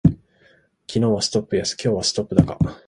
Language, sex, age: Japanese, male, 19-29